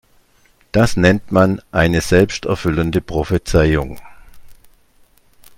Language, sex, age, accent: German, male, 60-69, Deutschland Deutsch